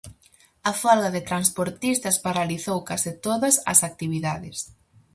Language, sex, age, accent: Galician, female, under 19, Central (gheada)